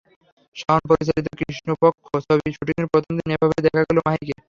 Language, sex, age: Bengali, male, under 19